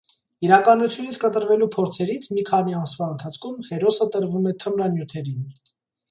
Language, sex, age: Armenian, male, 19-29